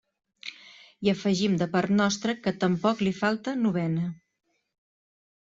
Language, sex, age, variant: Catalan, female, 40-49, Central